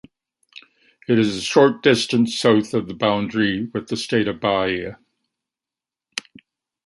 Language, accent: English, Canadian English